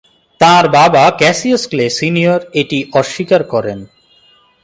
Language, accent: Bengali, Standard Bengali